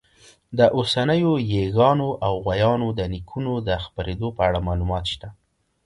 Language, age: Pashto, 19-29